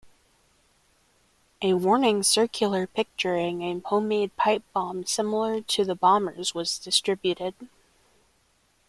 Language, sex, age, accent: English, male, 19-29, United States English